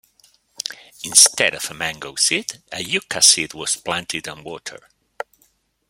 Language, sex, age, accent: English, male, 50-59, England English